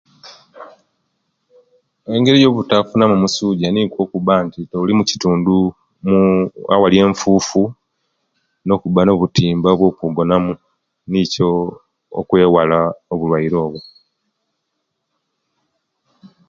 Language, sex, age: Kenyi, male, 50-59